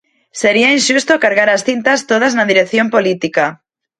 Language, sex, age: Galician, female, 40-49